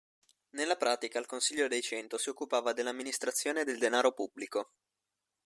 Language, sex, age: Italian, male, 19-29